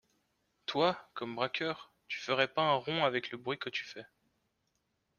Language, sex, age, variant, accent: French, male, 19-29, Français d'Europe, Français de Suisse